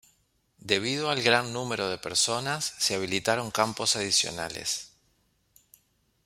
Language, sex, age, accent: Spanish, male, 40-49, Rioplatense: Argentina, Uruguay, este de Bolivia, Paraguay